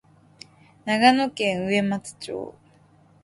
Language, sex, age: Japanese, female, under 19